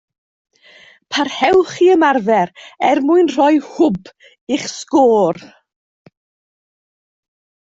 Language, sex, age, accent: Welsh, female, 50-59, Y Deyrnas Unedig Cymraeg